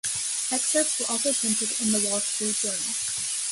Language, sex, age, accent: English, female, under 19, United States English